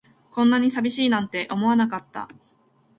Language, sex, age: Japanese, female, 19-29